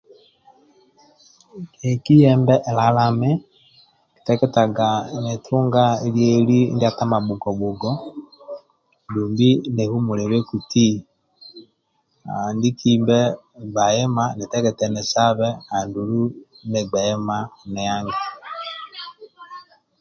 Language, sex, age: Amba (Uganda), male, 50-59